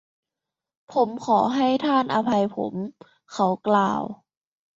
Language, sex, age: Thai, female, 19-29